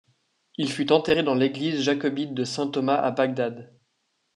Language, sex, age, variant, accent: French, male, under 19, Français d'Europe, Français de Suisse